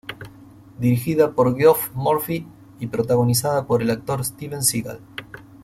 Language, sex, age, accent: Spanish, male, 40-49, Rioplatense: Argentina, Uruguay, este de Bolivia, Paraguay